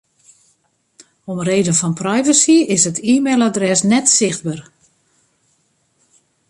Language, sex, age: Western Frisian, female, 50-59